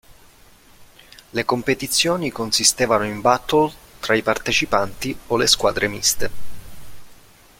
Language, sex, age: Italian, male, 30-39